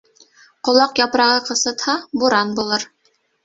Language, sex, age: Bashkir, female, 30-39